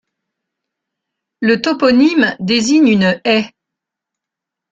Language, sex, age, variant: French, female, 60-69, Français de métropole